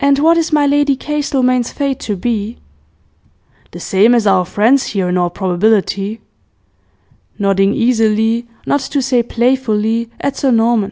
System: none